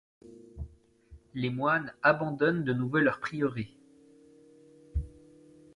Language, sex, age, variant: French, male, 30-39, Français de métropole